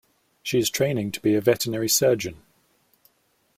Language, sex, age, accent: English, male, 40-49, England English